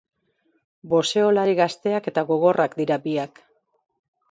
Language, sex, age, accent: Basque, female, 50-59, Mendebalekoa (Araba, Bizkaia, Gipuzkoako mendebaleko herri batzuk)